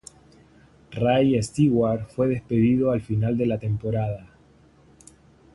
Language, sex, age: Spanish, male, 19-29